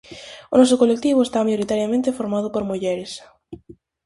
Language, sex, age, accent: Galician, female, 19-29, Atlántico (seseo e gheada)